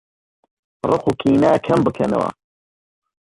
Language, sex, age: Central Kurdish, male, 30-39